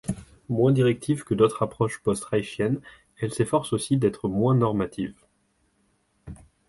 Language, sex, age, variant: French, male, 19-29, Français de métropole